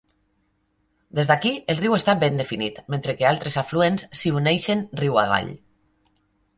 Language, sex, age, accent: Catalan, female, 30-39, valencià